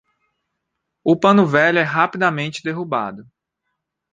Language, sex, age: Portuguese, male, 19-29